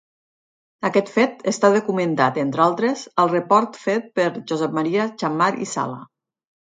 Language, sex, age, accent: Catalan, female, 40-49, Tortosí